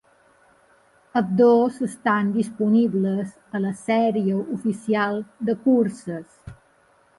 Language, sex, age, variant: Catalan, female, 50-59, Balear